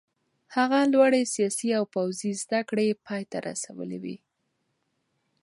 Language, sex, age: Pashto, female, 19-29